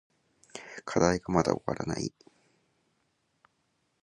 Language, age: Japanese, 19-29